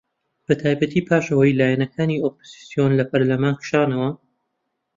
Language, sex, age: Central Kurdish, male, 19-29